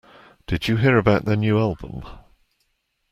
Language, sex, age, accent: English, male, 60-69, England English